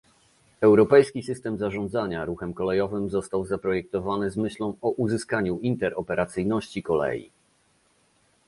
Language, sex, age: Polish, male, 30-39